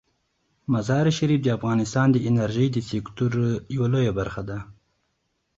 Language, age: Pashto, 19-29